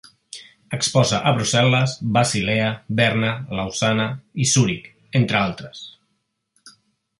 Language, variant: Catalan, Central